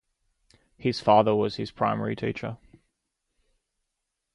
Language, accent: English, Australian English